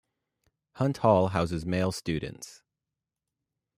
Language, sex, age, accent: English, male, 19-29, United States English